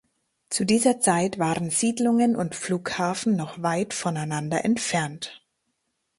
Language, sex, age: German, female, 30-39